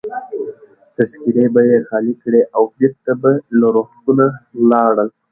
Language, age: Pashto, 19-29